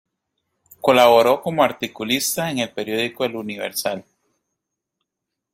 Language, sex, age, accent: Spanish, male, 30-39, América central